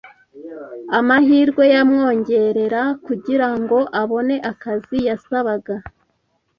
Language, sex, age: Kinyarwanda, female, 19-29